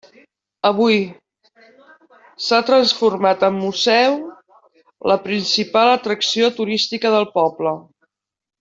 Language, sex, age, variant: Catalan, female, 60-69, Nord-Occidental